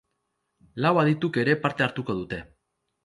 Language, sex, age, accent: Basque, male, 30-39, Erdialdekoa edo Nafarra (Gipuzkoa, Nafarroa)